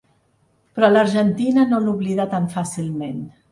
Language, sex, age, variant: Catalan, female, 60-69, Central